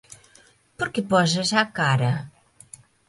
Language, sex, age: Galician, female, 50-59